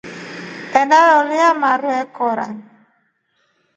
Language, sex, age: Rombo, female, 40-49